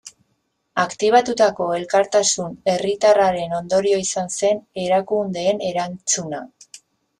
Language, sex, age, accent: Basque, female, 30-39, Mendebalekoa (Araba, Bizkaia, Gipuzkoako mendebaleko herri batzuk)